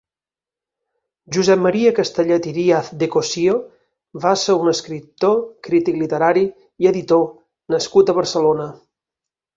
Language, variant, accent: Catalan, Balear, mallorquí